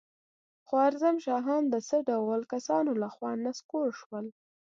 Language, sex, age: Pashto, female, under 19